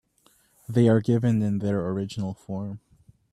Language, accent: English, West Indies and Bermuda (Bahamas, Bermuda, Jamaica, Trinidad)